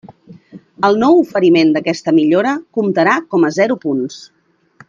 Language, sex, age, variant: Catalan, female, 40-49, Central